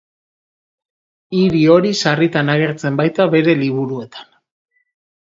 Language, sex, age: Basque, male, 30-39